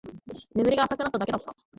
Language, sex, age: Japanese, female, under 19